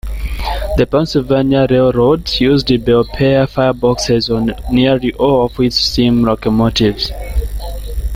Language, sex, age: English, male, 19-29